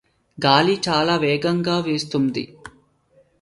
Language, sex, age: Telugu, male, 19-29